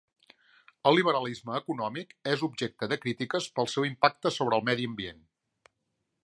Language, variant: Catalan, Central